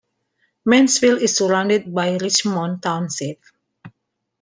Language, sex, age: English, female, 30-39